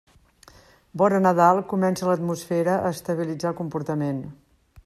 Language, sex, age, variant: Catalan, female, 50-59, Central